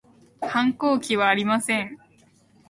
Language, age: Japanese, 19-29